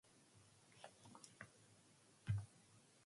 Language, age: English, 19-29